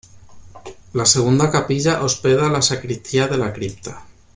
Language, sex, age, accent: Spanish, male, 19-29, España: Sur peninsular (Andalucia, Extremadura, Murcia)